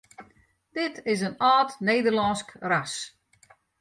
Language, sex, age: Western Frisian, female, 60-69